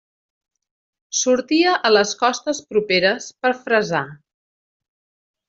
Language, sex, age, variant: Catalan, female, 50-59, Central